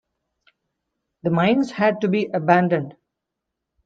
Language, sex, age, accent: English, male, 30-39, India and South Asia (India, Pakistan, Sri Lanka)